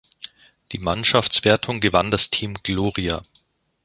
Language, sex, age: German, male, 40-49